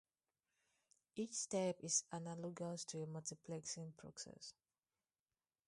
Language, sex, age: English, female, 19-29